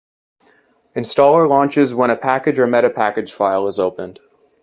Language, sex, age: English, male, 19-29